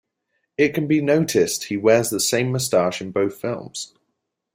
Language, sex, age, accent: English, male, 19-29, England English